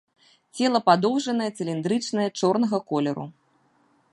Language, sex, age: Belarusian, female, 40-49